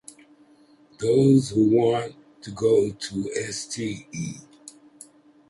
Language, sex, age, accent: English, male, 80-89, United States English